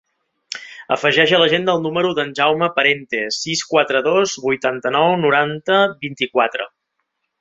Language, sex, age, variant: Catalan, male, 30-39, Central